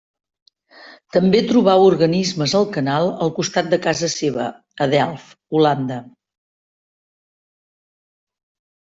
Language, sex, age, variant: Catalan, female, 50-59, Central